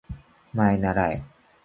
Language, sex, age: Japanese, male, 19-29